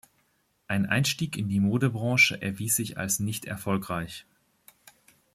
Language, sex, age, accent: German, male, 30-39, Deutschland Deutsch